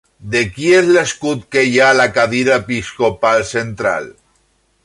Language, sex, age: Catalan, male, 40-49